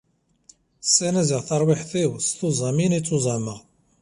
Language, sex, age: Kabyle, male, 40-49